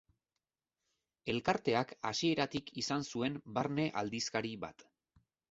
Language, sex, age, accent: Basque, male, 40-49, Mendebalekoa (Araba, Bizkaia, Gipuzkoako mendebaleko herri batzuk)